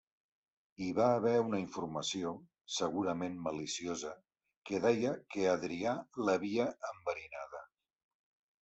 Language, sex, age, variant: Catalan, male, 60-69, Central